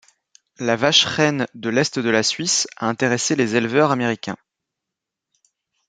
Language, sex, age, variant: French, male, 30-39, Français de métropole